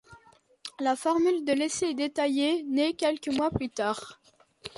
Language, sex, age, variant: French, male, 40-49, Français de métropole